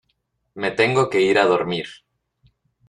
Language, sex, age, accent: Spanish, male, 19-29, México